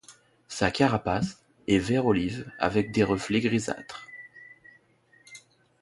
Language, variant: French, Français de métropole